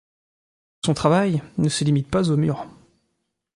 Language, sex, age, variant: French, male, 19-29, Français de métropole